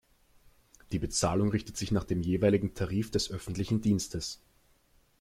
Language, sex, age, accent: German, male, 19-29, Österreichisches Deutsch